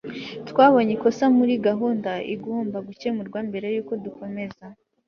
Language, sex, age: Kinyarwanda, female, 19-29